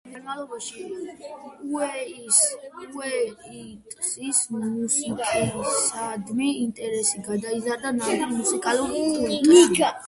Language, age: Georgian, 19-29